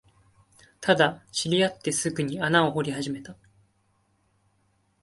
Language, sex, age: Japanese, male, 19-29